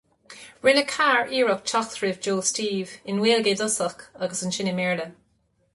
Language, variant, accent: Irish, Gaeilge na Mumhan, Cainteoir líofa, ní ó dhúchas